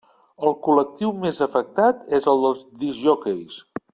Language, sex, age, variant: Catalan, male, 50-59, Central